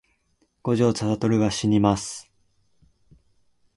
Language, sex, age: Japanese, male, 19-29